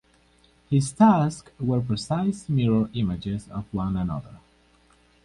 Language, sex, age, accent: English, male, 19-29, United States English